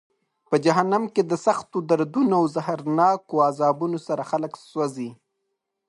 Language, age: Pashto, 19-29